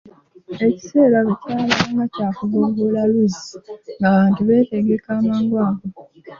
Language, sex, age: Ganda, female, 19-29